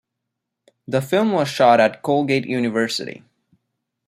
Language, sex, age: English, male, 50-59